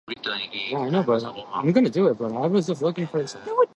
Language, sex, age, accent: English, female, under 19, United States English